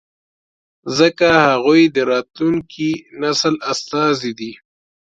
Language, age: Pashto, 19-29